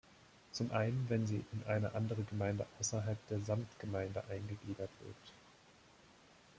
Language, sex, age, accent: German, male, 19-29, Deutschland Deutsch